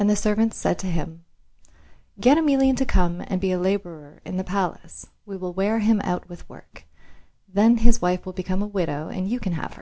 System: none